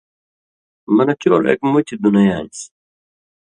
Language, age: Indus Kohistani, 30-39